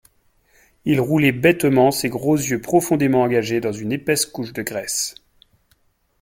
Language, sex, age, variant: French, male, 40-49, Français de métropole